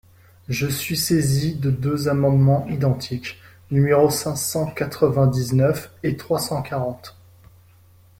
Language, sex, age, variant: French, male, 19-29, Français de métropole